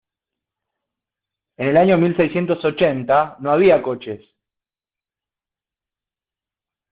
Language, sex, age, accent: Spanish, male, 40-49, Rioplatense: Argentina, Uruguay, este de Bolivia, Paraguay